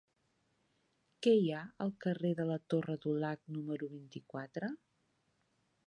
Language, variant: Catalan, Central